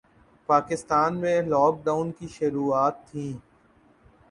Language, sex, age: Urdu, male, 19-29